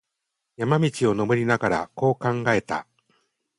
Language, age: Japanese, 60-69